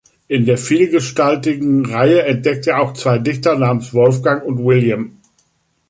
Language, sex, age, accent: German, male, 50-59, Deutschland Deutsch